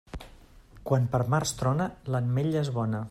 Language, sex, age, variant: Catalan, male, 40-49, Central